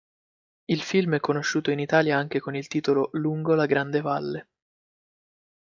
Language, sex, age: Italian, male, 19-29